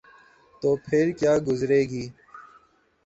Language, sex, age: Urdu, male, 19-29